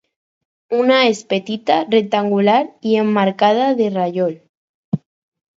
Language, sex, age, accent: Catalan, female, under 19, aprenent (recent, des del castellà)